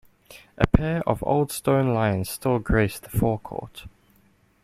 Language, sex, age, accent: English, male, 19-29, Southern African (South Africa, Zimbabwe, Namibia)